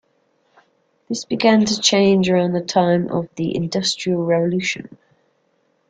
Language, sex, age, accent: English, female, 40-49, England English